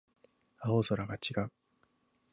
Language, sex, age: Japanese, male, 19-29